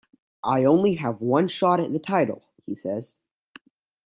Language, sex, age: English, male, 19-29